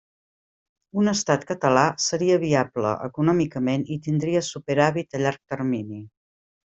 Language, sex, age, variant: Catalan, female, 50-59, Central